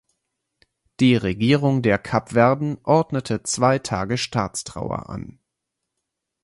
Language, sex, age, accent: German, male, 30-39, Deutschland Deutsch